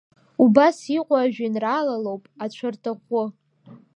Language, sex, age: Abkhazian, female, 19-29